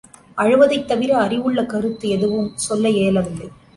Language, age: Tamil, 50-59